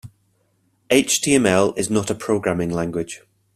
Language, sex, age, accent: English, male, 40-49, Scottish English